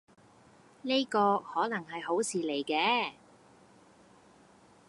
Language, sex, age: Cantonese, female, 30-39